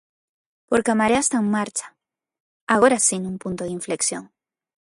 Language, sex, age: Galician, female, 30-39